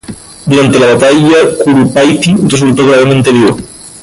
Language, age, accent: Spanish, 19-29, España: Islas Canarias